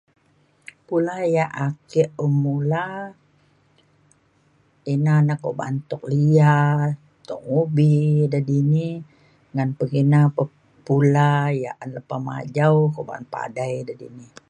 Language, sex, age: Mainstream Kenyah, female, 60-69